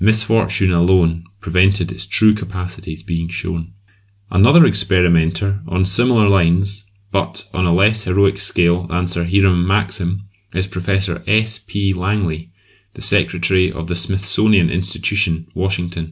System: none